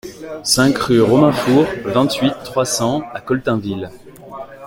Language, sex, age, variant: French, male, 19-29, Français de métropole